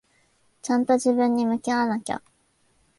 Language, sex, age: Japanese, female, 19-29